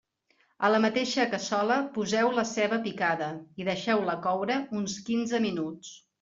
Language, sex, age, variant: Catalan, female, 40-49, Central